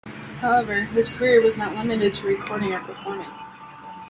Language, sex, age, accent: English, female, 30-39, United States English